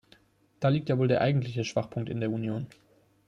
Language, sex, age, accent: German, male, 19-29, Deutschland Deutsch